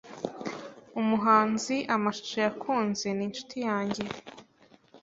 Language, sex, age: Kinyarwanda, female, 19-29